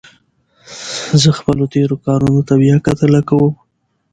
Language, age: Pashto, under 19